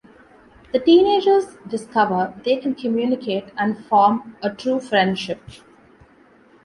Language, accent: English, India and South Asia (India, Pakistan, Sri Lanka)